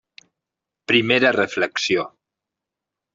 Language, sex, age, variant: Catalan, male, 40-49, Central